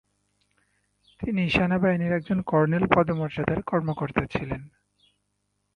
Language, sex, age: Bengali, male, 19-29